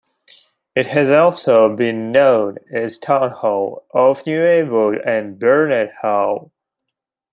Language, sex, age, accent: English, male, 30-39, United States English